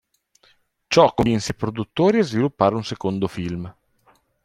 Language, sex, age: Italian, male, 40-49